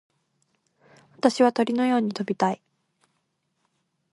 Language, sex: Japanese, female